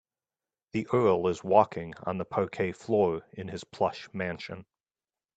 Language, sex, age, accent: English, male, 30-39, United States English